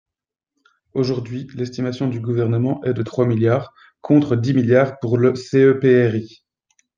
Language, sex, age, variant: French, male, 30-39, Français de métropole